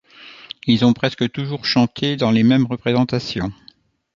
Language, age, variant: French, 60-69, Français de métropole